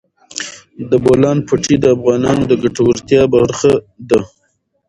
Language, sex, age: Pashto, male, 19-29